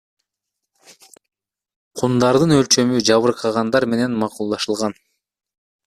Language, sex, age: Kyrgyz, male, 30-39